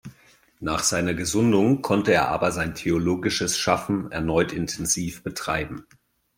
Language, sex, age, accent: German, male, 30-39, Deutschland Deutsch